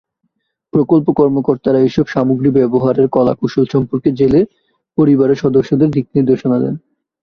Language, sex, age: Bengali, male, 19-29